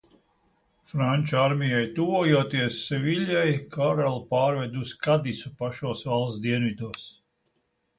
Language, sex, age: Latvian, male, 70-79